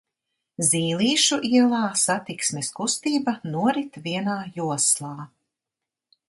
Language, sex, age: Latvian, female, 60-69